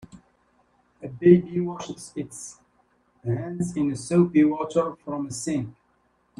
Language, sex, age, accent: English, male, 19-29, United States English